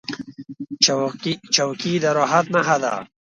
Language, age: Pashto, 30-39